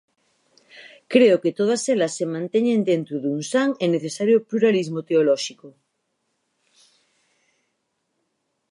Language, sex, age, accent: Galician, female, 30-39, Normativo (estándar)